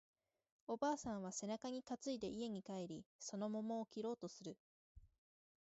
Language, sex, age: Japanese, female, 19-29